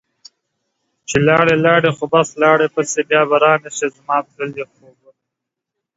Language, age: Pashto, 19-29